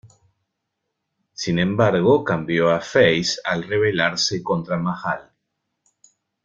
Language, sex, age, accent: Spanish, male, 50-59, Rioplatense: Argentina, Uruguay, este de Bolivia, Paraguay